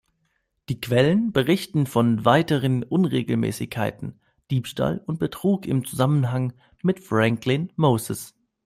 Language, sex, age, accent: German, male, 19-29, Deutschland Deutsch